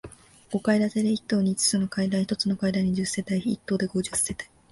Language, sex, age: Japanese, female, 19-29